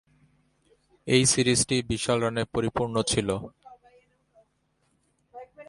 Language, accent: Bengali, Bengali